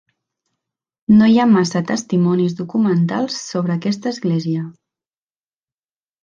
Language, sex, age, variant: Catalan, female, 19-29, Septentrional